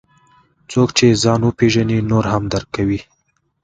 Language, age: Pashto, 19-29